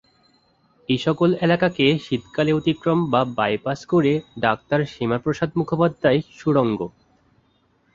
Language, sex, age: Bengali, male, under 19